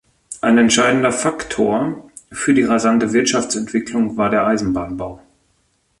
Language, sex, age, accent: German, male, 30-39, Deutschland Deutsch